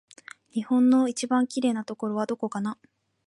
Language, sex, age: Japanese, female, 19-29